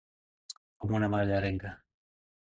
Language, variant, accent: Catalan, Nord-Occidental, nord-occidental